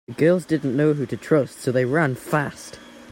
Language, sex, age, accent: English, male, under 19, England English